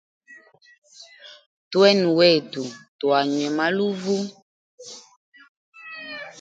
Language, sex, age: Hemba, female, 19-29